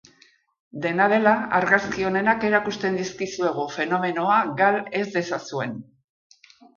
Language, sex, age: Basque, female, 60-69